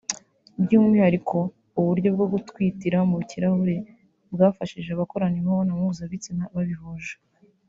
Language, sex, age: Kinyarwanda, female, 19-29